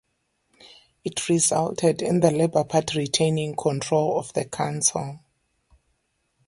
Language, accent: English, Southern African (South Africa, Zimbabwe, Namibia)